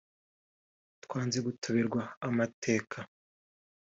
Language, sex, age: Kinyarwanda, male, 19-29